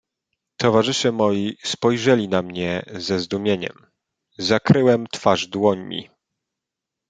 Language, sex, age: Polish, male, 30-39